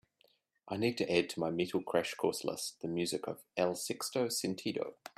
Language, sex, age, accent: English, male, 30-39, New Zealand English